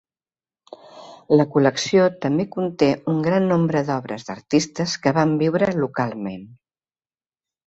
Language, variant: Catalan, Central